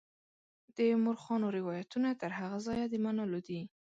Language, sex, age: Pashto, female, 19-29